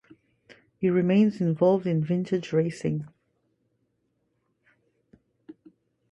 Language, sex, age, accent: English, female, 30-39, United States English